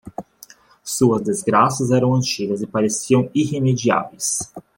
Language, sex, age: Portuguese, male, 19-29